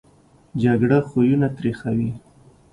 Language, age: Pashto, 30-39